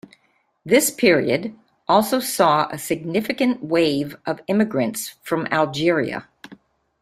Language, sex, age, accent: English, female, 70-79, United States English